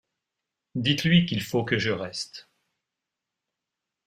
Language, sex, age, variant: French, male, 50-59, Français de métropole